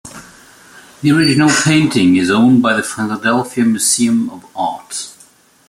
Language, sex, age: English, male, 40-49